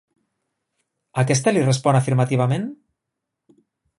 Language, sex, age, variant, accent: Catalan, male, 30-39, Nord-Occidental, nord-occidental